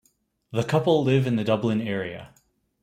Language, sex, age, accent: English, male, 30-39, United States English